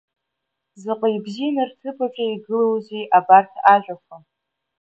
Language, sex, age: Abkhazian, female, under 19